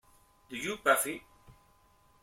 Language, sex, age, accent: Spanish, male, 30-39, Andino-Pacífico: Colombia, Perú, Ecuador, oeste de Bolivia y Venezuela andina